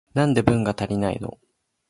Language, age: Japanese, 19-29